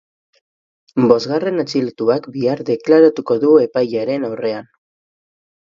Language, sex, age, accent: Basque, male, 19-29, Mendebalekoa (Araba, Bizkaia, Gipuzkoako mendebaleko herri batzuk)